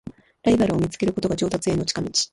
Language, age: Japanese, 19-29